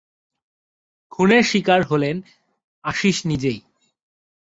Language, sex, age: Bengali, male, under 19